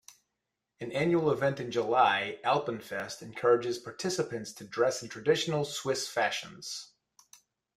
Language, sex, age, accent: English, male, 40-49, United States English